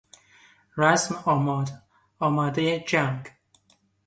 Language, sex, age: Persian, male, 30-39